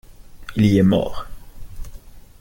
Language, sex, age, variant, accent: French, male, 19-29, Français d'Amérique du Nord, Français du Canada